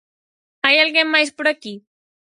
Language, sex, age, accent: Galician, female, 19-29, Central (gheada)